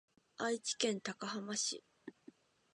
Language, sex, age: Japanese, female, 19-29